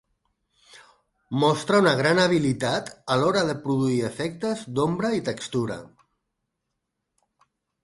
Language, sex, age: Catalan, male, 50-59